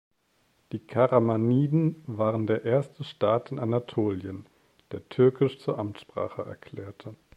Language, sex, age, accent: German, male, 30-39, Deutschland Deutsch